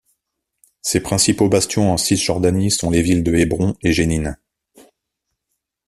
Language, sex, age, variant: French, male, 40-49, Français de métropole